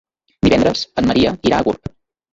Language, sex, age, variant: Catalan, male, 19-29, Central